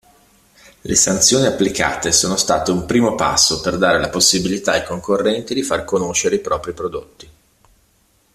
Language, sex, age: Italian, male, 50-59